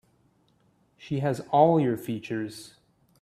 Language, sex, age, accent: English, male, 30-39, Canadian English